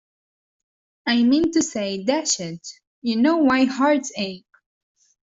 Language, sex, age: English, female, 19-29